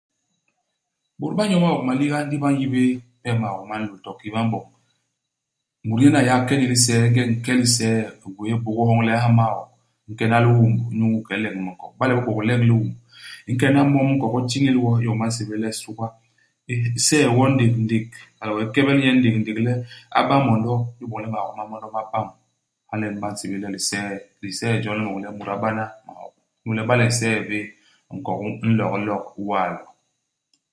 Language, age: Basaa, 40-49